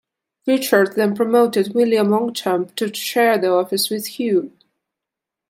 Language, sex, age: English, female, 19-29